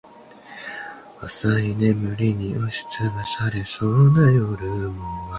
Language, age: Chinese, 19-29